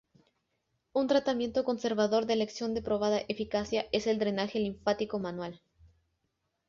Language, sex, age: Spanish, female, under 19